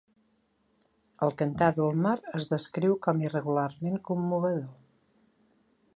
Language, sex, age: Catalan, female, 50-59